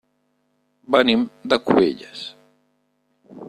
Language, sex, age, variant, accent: Catalan, male, 40-49, Central, central